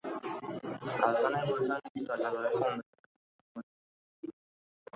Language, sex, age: Bengali, male, 19-29